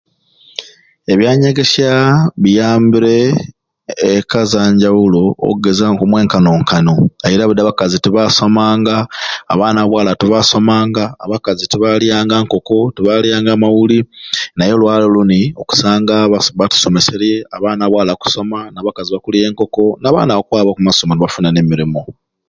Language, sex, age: Ruuli, male, 30-39